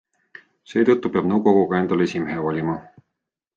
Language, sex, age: Estonian, male, 40-49